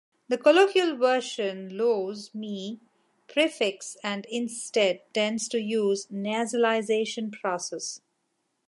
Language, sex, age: English, female, 40-49